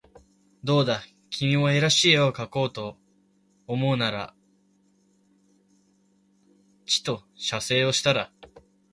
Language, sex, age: Japanese, male, 19-29